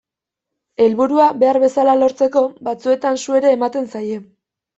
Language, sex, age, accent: Basque, female, under 19, Erdialdekoa edo Nafarra (Gipuzkoa, Nafarroa)